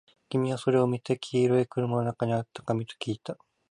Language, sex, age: Japanese, male, 19-29